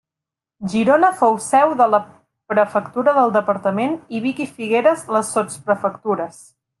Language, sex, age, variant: Catalan, female, 30-39, Central